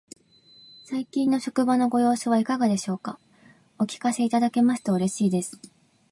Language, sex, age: Japanese, female, 19-29